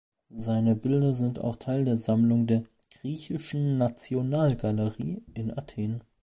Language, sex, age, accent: German, male, 19-29, Deutschland Deutsch